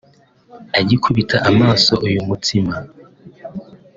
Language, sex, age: Kinyarwanda, male, 19-29